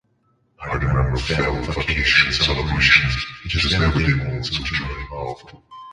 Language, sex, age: English, male, 40-49